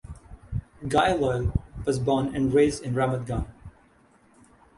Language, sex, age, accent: English, male, under 19, Canadian English; India and South Asia (India, Pakistan, Sri Lanka)